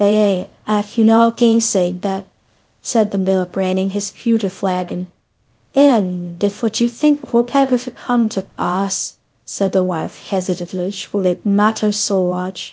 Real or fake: fake